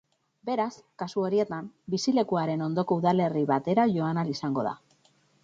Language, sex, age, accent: Basque, female, 30-39, Mendebalekoa (Araba, Bizkaia, Gipuzkoako mendebaleko herri batzuk)